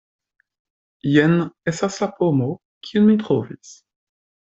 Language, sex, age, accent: Esperanto, male, 19-29, Internacia